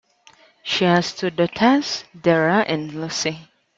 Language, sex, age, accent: English, female, 19-29, England English